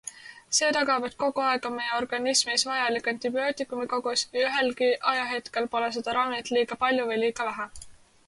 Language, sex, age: Estonian, female, 19-29